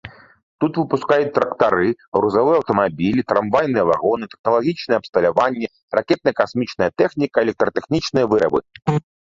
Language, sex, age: Belarusian, male, 30-39